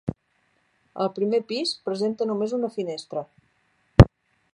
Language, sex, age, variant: Catalan, female, 40-49, Central